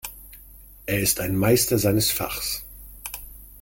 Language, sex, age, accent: German, male, 50-59, Deutschland Deutsch